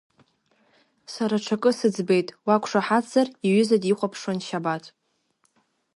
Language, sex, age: Abkhazian, female, under 19